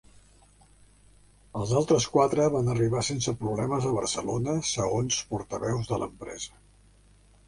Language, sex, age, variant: Catalan, male, 70-79, Central